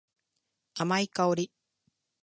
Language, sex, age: Japanese, male, 19-29